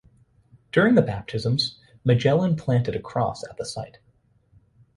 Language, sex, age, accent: English, male, 19-29, United States English